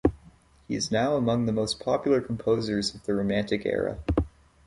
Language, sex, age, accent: English, male, 19-29, Canadian English